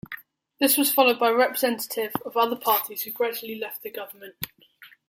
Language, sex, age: English, male, under 19